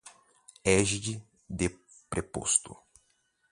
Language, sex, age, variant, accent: Portuguese, male, 19-29, Portuguese (Brasil), Paulista